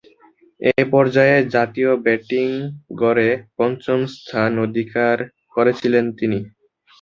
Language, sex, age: Bengali, male, 19-29